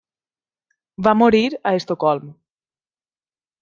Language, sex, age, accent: Catalan, female, 19-29, valencià